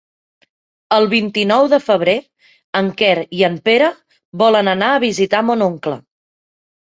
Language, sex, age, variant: Catalan, female, 40-49, Central